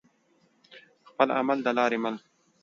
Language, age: Pashto, 19-29